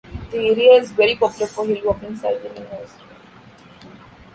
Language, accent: English, India and South Asia (India, Pakistan, Sri Lanka)